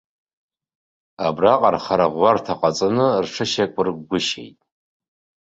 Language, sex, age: Abkhazian, male, 40-49